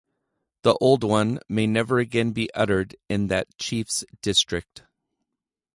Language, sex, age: English, male, 30-39